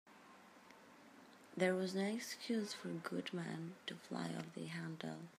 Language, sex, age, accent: English, female, 19-29, United States English